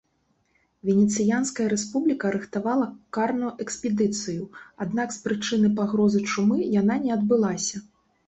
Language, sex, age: Belarusian, female, 40-49